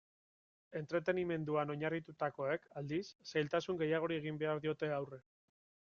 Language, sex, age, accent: Basque, male, 30-39, Erdialdekoa edo Nafarra (Gipuzkoa, Nafarroa)